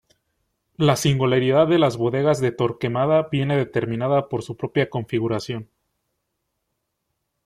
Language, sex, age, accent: Spanish, male, 19-29, México